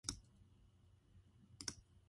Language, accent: English, United States English